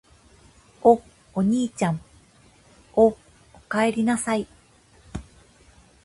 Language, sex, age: Japanese, female, 30-39